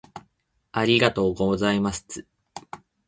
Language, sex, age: Japanese, male, 19-29